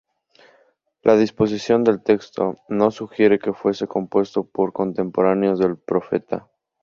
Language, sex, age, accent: Spanish, male, 19-29, México